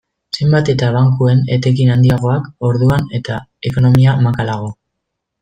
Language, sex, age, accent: Basque, female, 19-29, Mendebalekoa (Araba, Bizkaia, Gipuzkoako mendebaleko herri batzuk)